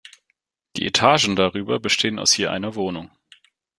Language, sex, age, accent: German, male, 19-29, Deutschland Deutsch